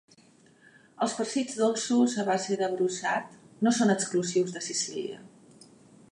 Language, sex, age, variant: Catalan, female, 50-59, Central